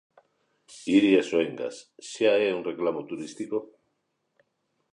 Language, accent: Galician, Normativo (estándar)